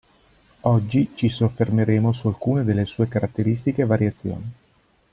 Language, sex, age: Italian, male, 40-49